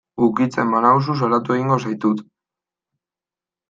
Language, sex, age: Basque, male, 19-29